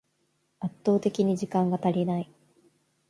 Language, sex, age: Japanese, female, 30-39